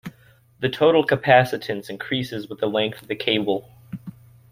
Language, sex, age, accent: English, male, 19-29, United States English